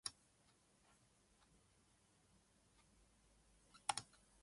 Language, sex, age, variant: Welsh, female, 60-69, South-Western Welsh